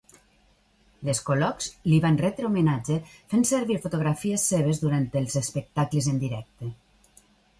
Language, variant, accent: Catalan, Valencià meridional, valencià